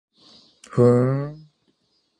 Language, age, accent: Japanese, 19-29, 標準語